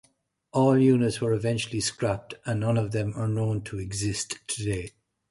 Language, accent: English, Irish English